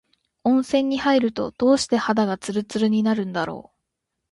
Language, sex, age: Japanese, female, 19-29